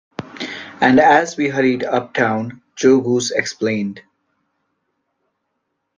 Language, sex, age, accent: English, male, 30-39, India and South Asia (India, Pakistan, Sri Lanka)